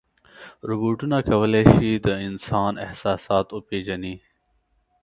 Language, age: Pashto, 19-29